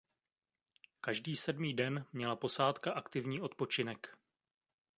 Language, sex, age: Czech, male, 30-39